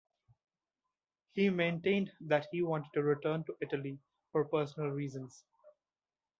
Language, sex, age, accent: English, male, 19-29, India and South Asia (India, Pakistan, Sri Lanka)